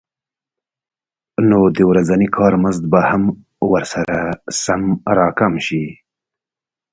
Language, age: Pashto, 19-29